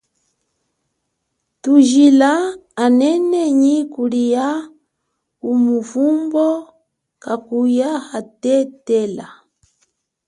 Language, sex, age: Chokwe, female, 30-39